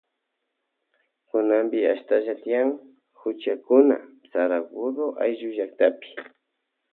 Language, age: Loja Highland Quichua, 19-29